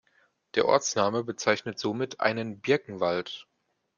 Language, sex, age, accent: German, male, 19-29, Deutschland Deutsch